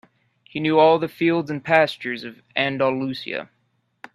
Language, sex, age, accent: English, male, 19-29, United States English